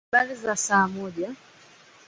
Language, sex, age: Swahili, female, 19-29